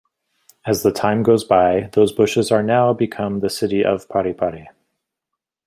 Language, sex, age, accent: English, male, 30-39, United States English